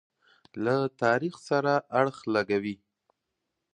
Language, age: Pashto, 19-29